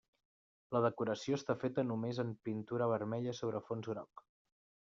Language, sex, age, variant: Catalan, male, 19-29, Central